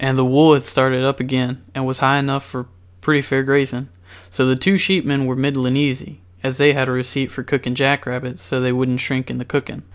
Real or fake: real